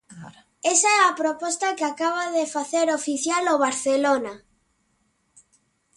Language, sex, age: Galician, male, 50-59